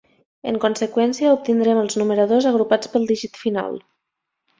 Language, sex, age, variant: Catalan, female, 19-29, Nord-Occidental